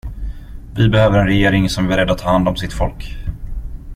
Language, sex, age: Swedish, male, 30-39